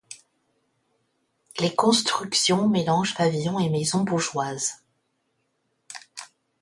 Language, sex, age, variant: French, female, 50-59, Français de métropole